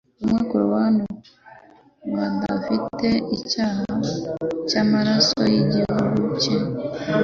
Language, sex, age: Kinyarwanda, female, 19-29